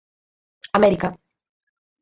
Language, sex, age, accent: Galician, female, 19-29, Atlántico (seseo e gheada)